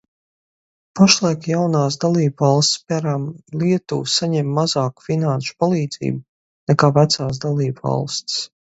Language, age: Latvian, 40-49